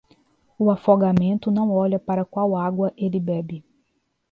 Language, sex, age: Portuguese, female, 19-29